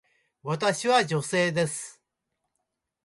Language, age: Japanese, 70-79